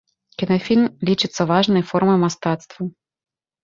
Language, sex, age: Belarusian, female, 30-39